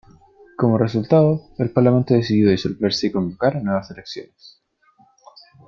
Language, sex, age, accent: Spanish, male, under 19, Chileno: Chile, Cuyo